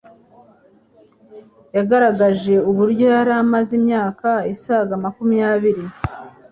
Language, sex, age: Kinyarwanda, male, 19-29